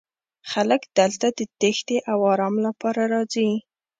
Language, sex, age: Pashto, female, 19-29